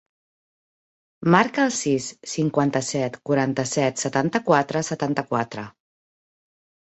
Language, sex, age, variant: Catalan, female, 40-49, Central